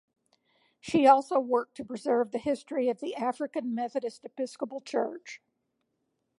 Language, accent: English, United States English